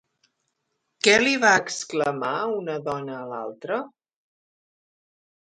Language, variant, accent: Catalan, Central, Neutre